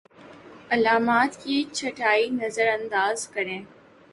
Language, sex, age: Urdu, female, 19-29